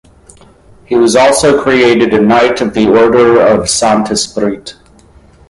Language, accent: English, United States English